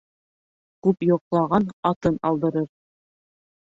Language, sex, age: Bashkir, female, 30-39